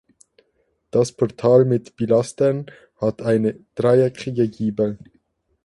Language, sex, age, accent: German, male, 19-29, Schweizerdeutsch